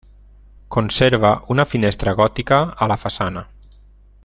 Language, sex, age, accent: Catalan, male, 40-49, valencià